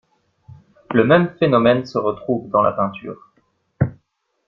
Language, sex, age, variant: French, male, 19-29, Français de métropole